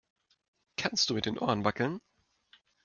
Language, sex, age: German, male, 40-49